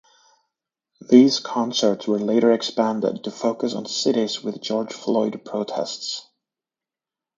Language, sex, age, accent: English, male, 30-39, United States English